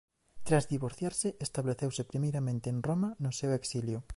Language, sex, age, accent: Galician, male, 19-29, Central (gheada)